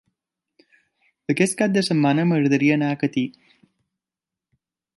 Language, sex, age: Catalan, male, 30-39